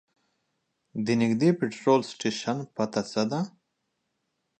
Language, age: Pashto, 30-39